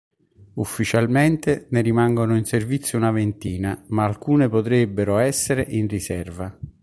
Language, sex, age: Italian, male, 60-69